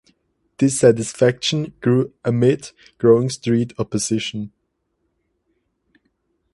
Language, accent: English, United States English